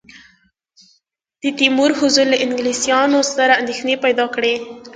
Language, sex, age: Pashto, female, under 19